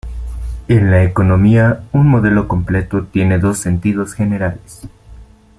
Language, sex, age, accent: Spanish, male, 19-29, México